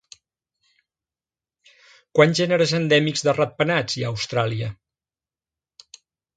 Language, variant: Catalan, Central